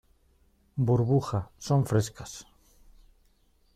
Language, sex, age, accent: Spanish, male, 40-49, España: Norte peninsular (Asturias, Castilla y León, Cantabria, País Vasco, Navarra, Aragón, La Rioja, Guadalajara, Cuenca)